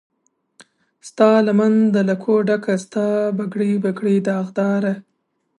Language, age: Pashto, 19-29